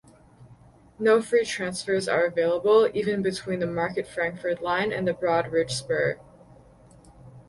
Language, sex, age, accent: English, female, 19-29, Canadian English